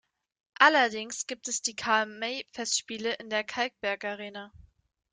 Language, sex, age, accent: German, female, 19-29, Deutschland Deutsch